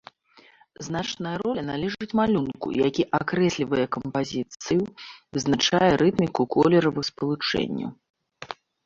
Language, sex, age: Belarusian, female, 40-49